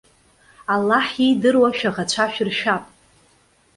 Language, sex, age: Abkhazian, female, 30-39